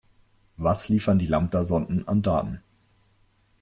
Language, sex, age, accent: German, male, 19-29, Deutschland Deutsch